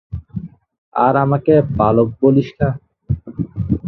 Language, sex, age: Bengali, male, 19-29